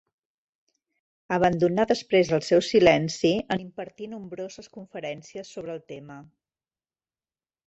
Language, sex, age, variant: Catalan, female, 40-49, Central